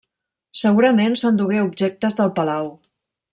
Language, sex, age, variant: Catalan, female, 50-59, Central